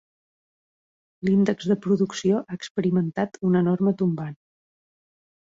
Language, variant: Catalan, Septentrional